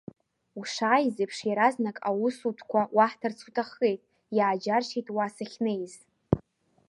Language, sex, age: Abkhazian, female, 19-29